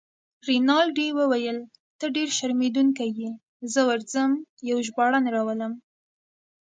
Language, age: Pashto, 19-29